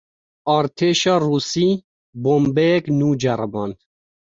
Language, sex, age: Kurdish, male, 19-29